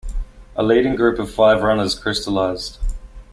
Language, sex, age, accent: English, male, 19-29, Australian English